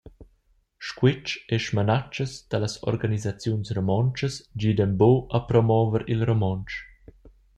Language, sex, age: Romansh, male, 19-29